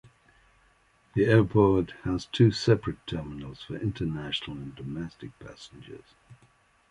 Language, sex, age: English, male, 70-79